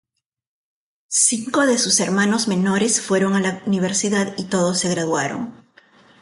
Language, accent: Spanish, Andino-Pacífico: Colombia, Perú, Ecuador, oeste de Bolivia y Venezuela andina